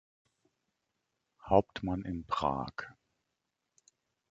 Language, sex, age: German, male, 50-59